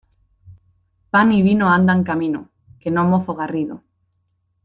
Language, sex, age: Spanish, female, 30-39